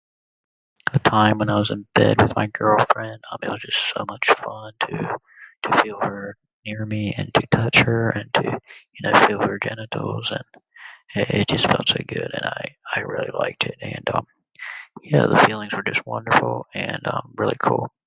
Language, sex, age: English, male, under 19